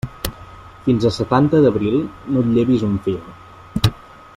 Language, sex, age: Catalan, male, 19-29